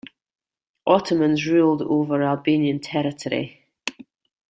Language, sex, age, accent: English, female, 40-49, Scottish English